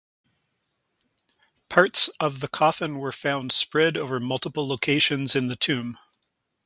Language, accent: English, Canadian English